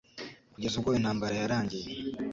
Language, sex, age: Kinyarwanda, male, 19-29